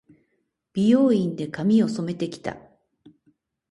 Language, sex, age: Japanese, female, 60-69